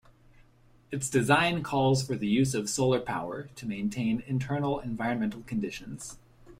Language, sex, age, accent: English, male, 30-39, United States English